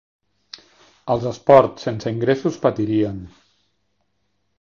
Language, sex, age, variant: Catalan, male, 60-69, Central